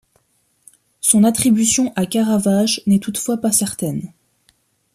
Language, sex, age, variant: French, female, 19-29, Français de métropole